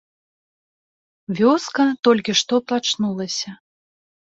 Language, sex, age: Belarusian, female, 30-39